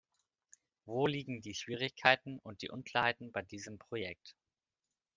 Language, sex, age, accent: German, male, 19-29, Deutschland Deutsch